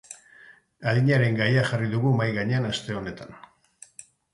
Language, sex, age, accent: Basque, male, 60-69, Erdialdekoa edo Nafarra (Gipuzkoa, Nafarroa)